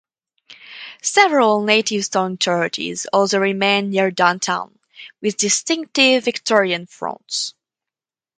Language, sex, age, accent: English, female, under 19, England English